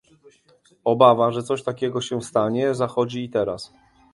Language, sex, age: Polish, male, 40-49